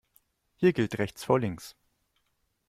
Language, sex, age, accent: German, male, 19-29, Deutschland Deutsch